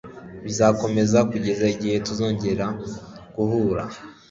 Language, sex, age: Kinyarwanda, male, 19-29